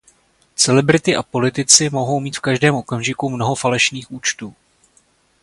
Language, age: Czech, 30-39